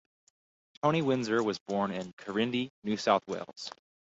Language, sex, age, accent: English, male, 19-29, United States English